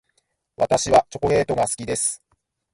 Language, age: Japanese, 30-39